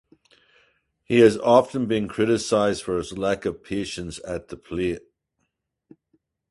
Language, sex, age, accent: English, male, 50-59, Irish English